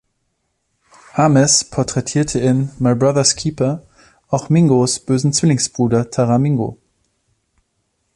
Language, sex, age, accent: German, male, 30-39, Deutschland Deutsch